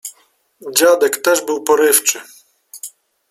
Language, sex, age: Polish, male, 30-39